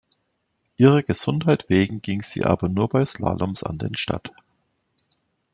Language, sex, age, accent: German, male, 40-49, Deutschland Deutsch